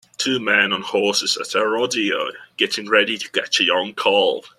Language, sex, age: English, male, 19-29